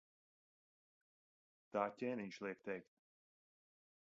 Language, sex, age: Latvian, male, 30-39